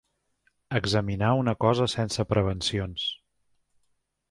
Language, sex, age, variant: Catalan, male, 50-59, Central